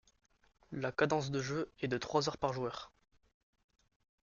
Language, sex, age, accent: French, male, under 19, Français du sud de la France